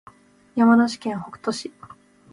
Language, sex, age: Japanese, female, 19-29